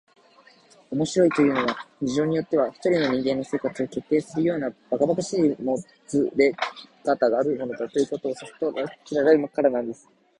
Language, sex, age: Japanese, male, under 19